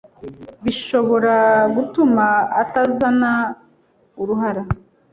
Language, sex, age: Kinyarwanda, female, 30-39